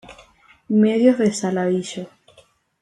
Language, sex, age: Spanish, female, 19-29